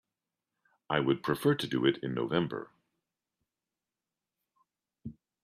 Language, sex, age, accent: English, male, 50-59, United States English